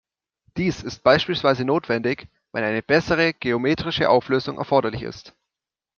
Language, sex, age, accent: German, male, 19-29, Deutschland Deutsch